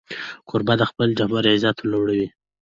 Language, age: Pashto, 19-29